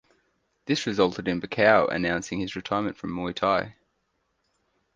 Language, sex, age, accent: English, male, 19-29, Australian English